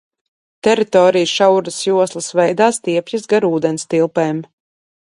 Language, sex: Latvian, female